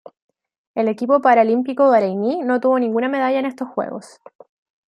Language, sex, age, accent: Spanish, female, 19-29, Chileno: Chile, Cuyo